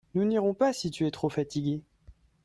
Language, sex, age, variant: French, male, 30-39, Français de métropole